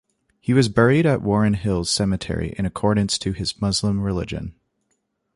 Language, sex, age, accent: English, male, 19-29, United States English